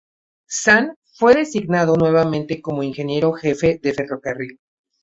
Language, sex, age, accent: Spanish, male, 19-29, México